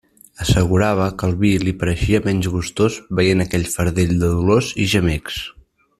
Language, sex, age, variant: Catalan, male, 30-39, Central